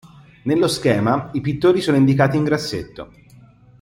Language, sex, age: Italian, male, 30-39